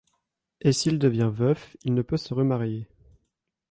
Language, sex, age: French, male, under 19